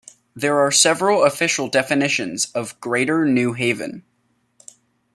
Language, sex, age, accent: English, male, under 19, United States English